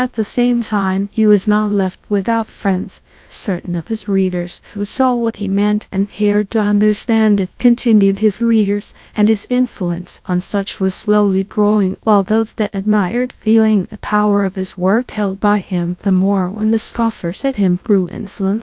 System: TTS, GlowTTS